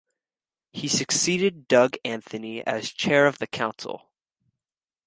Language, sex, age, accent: English, male, under 19, United States English